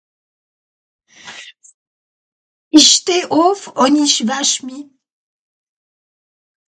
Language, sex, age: Swiss German, female, 60-69